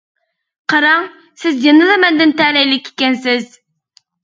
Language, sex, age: Uyghur, female, under 19